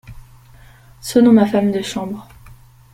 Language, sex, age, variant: French, female, under 19, Français de métropole